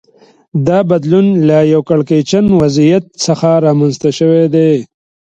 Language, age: Pashto, 30-39